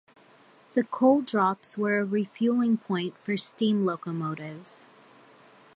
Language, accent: English, United States English